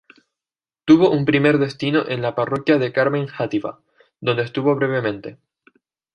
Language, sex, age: Spanish, female, 19-29